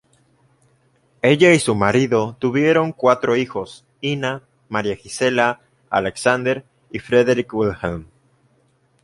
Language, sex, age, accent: Spanish, male, 19-29, México